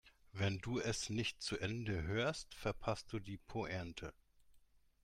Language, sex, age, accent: German, male, 50-59, Deutschland Deutsch